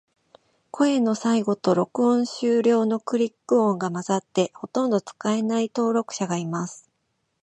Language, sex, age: Japanese, female, 40-49